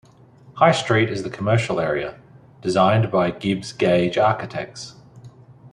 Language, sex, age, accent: English, male, 40-49, Australian English